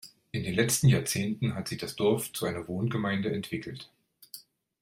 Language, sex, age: German, male, 50-59